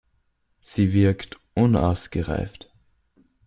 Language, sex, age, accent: German, male, under 19, Österreichisches Deutsch